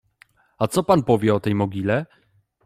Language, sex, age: Polish, male, 90+